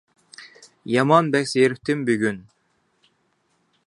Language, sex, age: Uyghur, male, 30-39